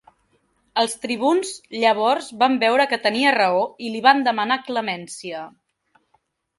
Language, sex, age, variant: Catalan, female, 19-29, Central